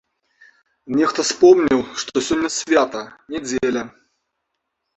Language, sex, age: Belarusian, male, 40-49